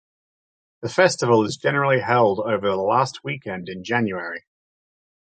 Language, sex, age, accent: English, male, 30-39, Australian English